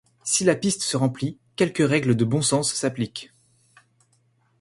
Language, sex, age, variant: French, male, 19-29, Français de métropole